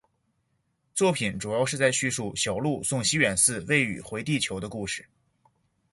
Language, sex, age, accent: Chinese, male, 19-29, 出生地：山西省